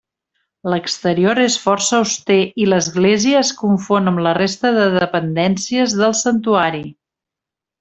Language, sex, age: Catalan, female, 50-59